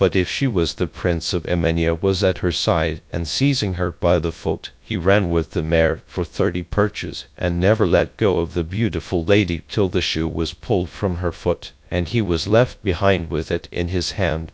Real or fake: fake